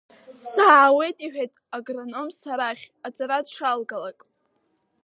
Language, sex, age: Abkhazian, female, under 19